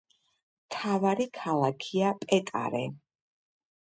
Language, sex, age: Georgian, female, 50-59